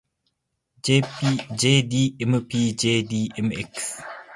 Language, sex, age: Japanese, male, 19-29